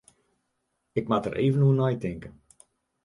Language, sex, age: Western Frisian, male, 50-59